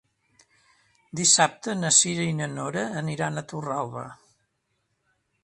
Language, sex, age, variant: Catalan, male, 60-69, Central